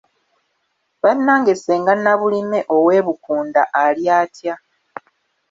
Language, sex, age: Ganda, female, 30-39